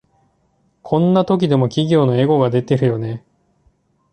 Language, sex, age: Japanese, male, 30-39